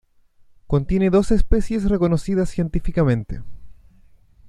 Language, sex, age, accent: Spanish, male, 19-29, Chileno: Chile, Cuyo